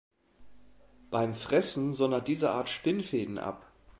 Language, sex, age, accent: German, male, 40-49, Deutschland Deutsch